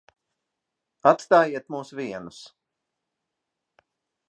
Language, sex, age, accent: Latvian, male, 40-49, Rigas